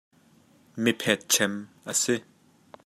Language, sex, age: Hakha Chin, male, 30-39